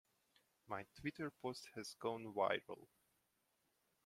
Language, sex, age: English, male, 30-39